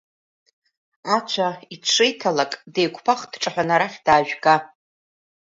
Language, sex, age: Abkhazian, female, 30-39